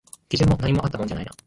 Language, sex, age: Japanese, male, 19-29